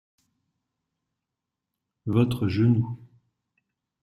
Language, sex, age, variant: French, male, 40-49, Français de métropole